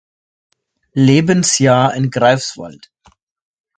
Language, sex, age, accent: German, male, 40-49, Deutschland Deutsch